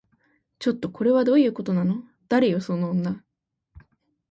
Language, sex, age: Japanese, female, 19-29